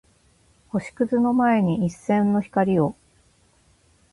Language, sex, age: Japanese, female, 40-49